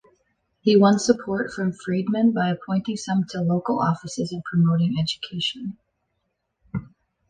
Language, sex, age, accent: English, female, 19-29, Canadian English